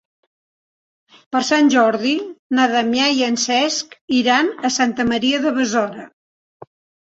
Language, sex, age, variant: Catalan, female, 60-69, Central